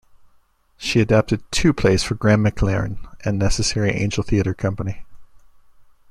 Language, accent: English, United States English